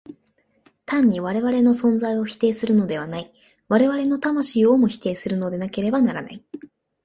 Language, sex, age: Japanese, male, 19-29